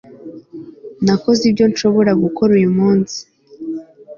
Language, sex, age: Kinyarwanda, female, 19-29